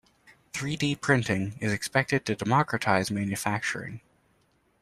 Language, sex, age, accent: English, male, 19-29, United States English